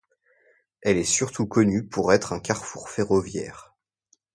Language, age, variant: French, 19-29, Français de métropole